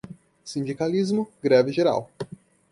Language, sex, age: Portuguese, male, 30-39